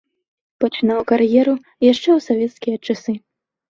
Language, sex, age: Belarusian, female, 19-29